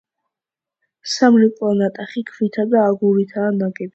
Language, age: Georgian, under 19